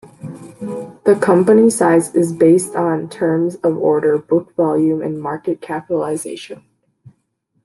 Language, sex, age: English, female, under 19